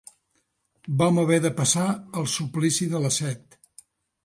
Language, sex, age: Catalan, male, 60-69